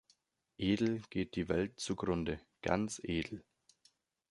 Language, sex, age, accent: German, male, 19-29, Deutschland Deutsch